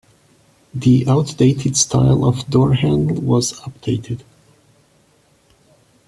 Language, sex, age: English, male, 40-49